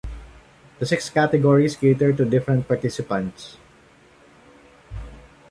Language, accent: English, Filipino